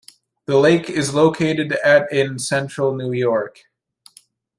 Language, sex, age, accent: English, male, 19-29, United States English